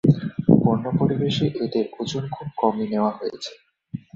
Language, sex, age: Bengali, male, 19-29